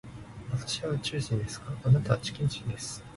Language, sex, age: Japanese, male, 19-29